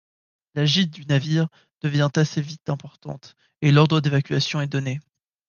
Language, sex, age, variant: French, male, 19-29, Français de métropole